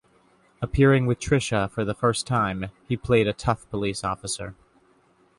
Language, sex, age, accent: English, male, 19-29, United States English